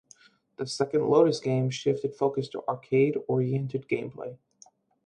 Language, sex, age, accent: English, male, 19-29, United States English